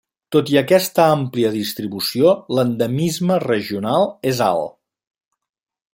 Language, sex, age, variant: Catalan, male, 50-59, Central